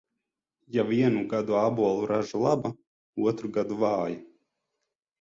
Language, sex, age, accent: Latvian, male, 30-39, Riga; Dzimtā valoda; nav